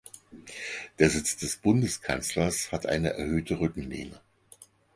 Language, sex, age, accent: German, male, 50-59, Deutschland Deutsch